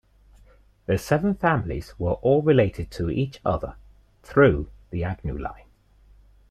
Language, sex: English, male